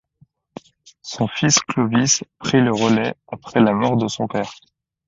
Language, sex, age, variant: French, male, 19-29, Français de métropole